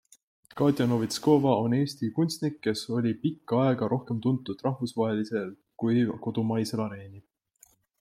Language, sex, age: Estonian, male, 19-29